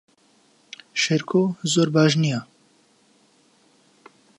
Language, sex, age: Central Kurdish, male, 19-29